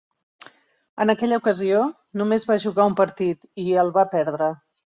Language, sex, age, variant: Catalan, female, 50-59, Central